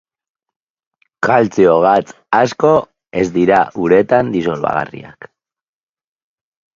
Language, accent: Basque, Erdialdekoa edo Nafarra (Gipuzkoa, Nafarroa)